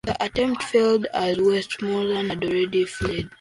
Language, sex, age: English, male, 19-29